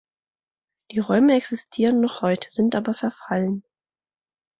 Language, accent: German, Deutschland Deutsch